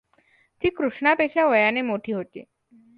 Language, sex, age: Marathi, female, under 19